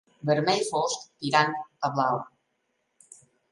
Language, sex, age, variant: Catalan, female, 40-49, Balear